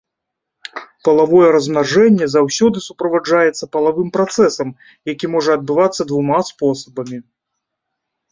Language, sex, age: Belarusian, male, 40-49